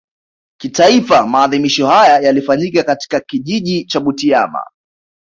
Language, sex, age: Swahili, male, 19-29